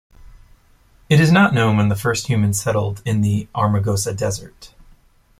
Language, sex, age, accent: English, male, 30-39, United States English